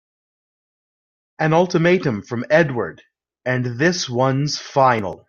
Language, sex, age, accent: English, male, 40-49, Canadian English